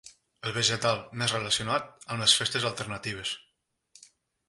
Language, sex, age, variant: Catalan, male, 19-29, Nord-Occidental